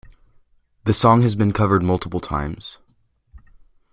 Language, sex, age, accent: English, male, under 19, United States English